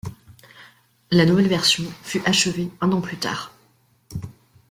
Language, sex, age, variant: French, female, 19-29, Français de métropole